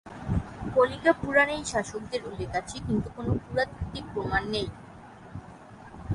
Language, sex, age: Bengali, female, 19-29